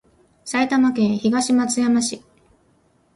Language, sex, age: Japanese, female, 19-29